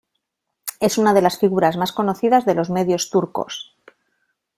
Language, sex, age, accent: Spanish, female, 40-49, España: Norte peninsular (Asturias, Castilla y León, Cantabria, País Vasco, Navarra, Aragón, La Rioja, Guadalajara, Cuenca)